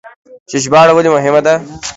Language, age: Pashto, 19-29